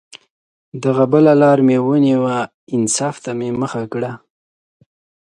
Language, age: Pashto, 19-29